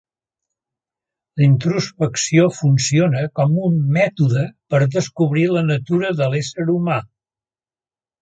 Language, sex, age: Catalan, male, 70-79